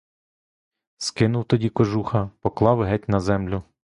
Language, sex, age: Ukrainian, male, 19-29